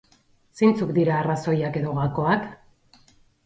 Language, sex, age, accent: Basque, female, 40-49, Erdialdekoa edo Nafarra (Gipuzkoa, Nafarroa)